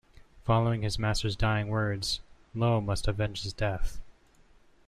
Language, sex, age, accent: English, male, under 19, United States English